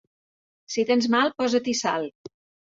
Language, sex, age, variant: Catalan, female, 50-59, Central